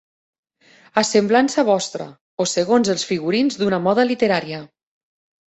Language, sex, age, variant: Catalan, female, 40-49, Nord-Occidental